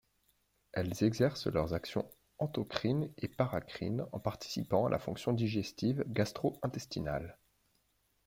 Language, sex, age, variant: French, male, 30-39, Français de métropole